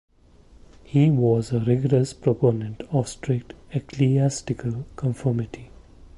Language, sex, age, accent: English, male, 19-29, India and South Asia (India, Pakistan, Sri Lanka)